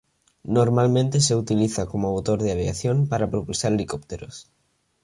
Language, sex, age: Spanish, male, under 19